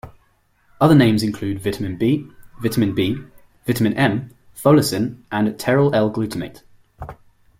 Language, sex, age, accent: English, male, 19-29, England English